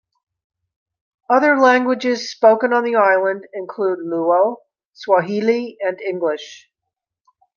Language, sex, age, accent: English, female, 60-69, United States English